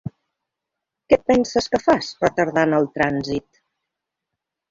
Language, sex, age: Catalan, female, 50-59